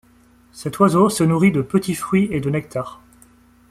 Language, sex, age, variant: French, male, 19-29, Français de métropole